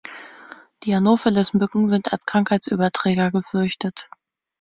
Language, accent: German, Deutschland Deutsch